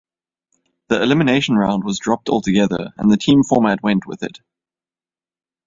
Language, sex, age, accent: English, male, 19-29, Southern African (South Africa, Zimbabwe, Namibia)